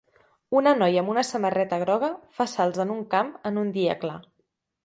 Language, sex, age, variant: Catalan, female, 19-29, Central